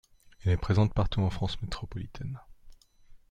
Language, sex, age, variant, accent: French, male, 30-39, Français d'Europe, Français de Suisse